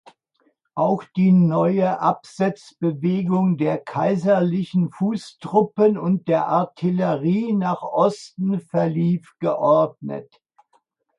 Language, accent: German, Deutschland Deutsch